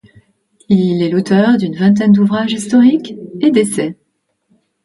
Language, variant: French, Français de métropole